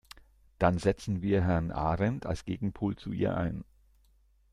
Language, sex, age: German, male, 60-69